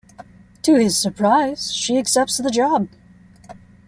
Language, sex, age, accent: English, female, 19-29, United States English